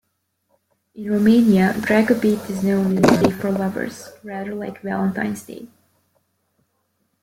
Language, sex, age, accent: English, female, 19-29, United States English